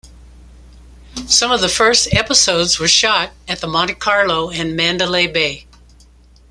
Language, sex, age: English, female, 70-79